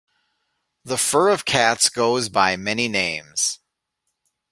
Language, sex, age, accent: English, male, 40-49, United States English